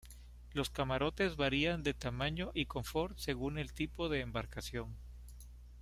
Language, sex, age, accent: Spanish, male, 30-39, México